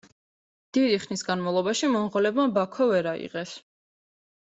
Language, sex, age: Georgian, female, 19-29